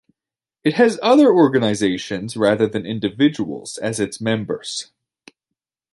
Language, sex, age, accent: English, male, 19-29, United States English